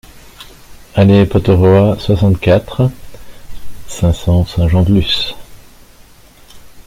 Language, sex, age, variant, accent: French, male, 50-59, Français d'Europe, Français de Belgique